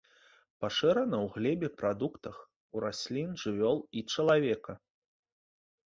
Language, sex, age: Belarusian, male, 30-39